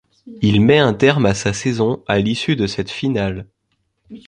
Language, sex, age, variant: French, male, under 19, Français de métropole